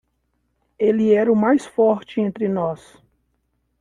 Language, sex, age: Portuguese, male, 30-39